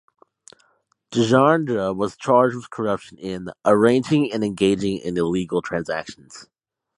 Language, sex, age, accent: English, male, under 19, United States English